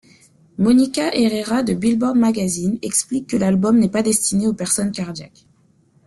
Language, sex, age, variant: French, female, 30-39, Français de métropole